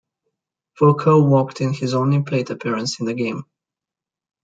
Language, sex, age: English, male, 19-29